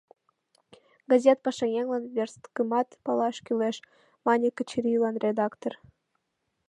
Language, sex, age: Mari, female, under 19